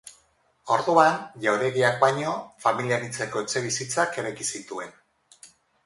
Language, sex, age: Basque, female, 50-59